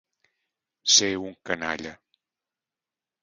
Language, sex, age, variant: Catalan, male, 60-69, Central